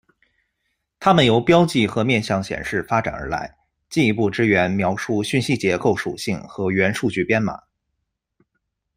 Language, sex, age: Chinese, male, 19-29